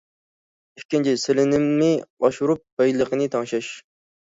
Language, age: Uyghur, 19-29